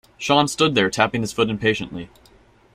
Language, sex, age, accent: English, male, 19-29, United States English